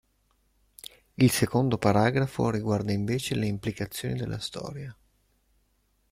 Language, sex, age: Italian, male, 30-39